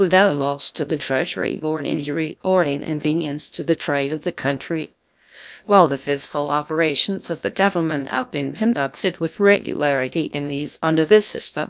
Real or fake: fake